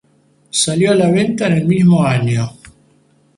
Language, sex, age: Spanish, male, 70-79